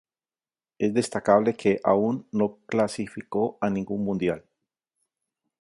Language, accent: Spanish, Andino-Pacífico: Colombia, Perú, Ecuador, oeste de Bolivia y Venezuela andina